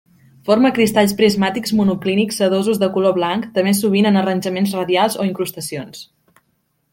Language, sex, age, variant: Catalan, female, 19-29, Central